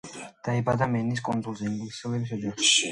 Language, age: Georgian, under 19